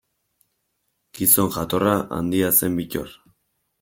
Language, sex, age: Basque, male, 19-29